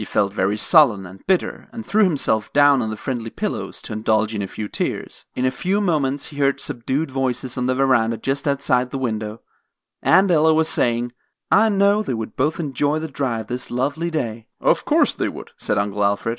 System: none